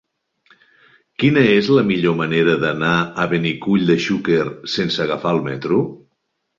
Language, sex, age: Catalan, male, 60-69